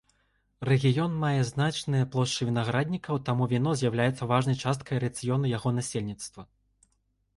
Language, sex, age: Belarusian, male, 19-29